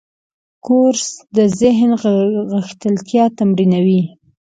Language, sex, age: Pashto, female, 19-29